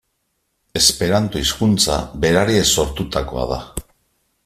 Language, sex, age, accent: Basque, male, 50-59, Mendebalekoa (Araba, Bizkaia, Gipuzkoako mendebaleko herri batzuk)